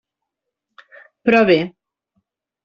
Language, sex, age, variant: Catalan, female, 40-49, Central